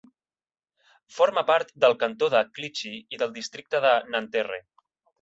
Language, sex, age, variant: Catalan, male, 19-29, Central